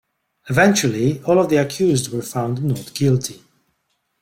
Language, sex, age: English, male, 40-49